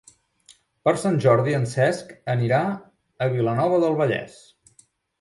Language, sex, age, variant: Catalan, male, 40-49, Central